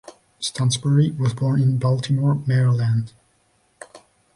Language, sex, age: English, male, 30-39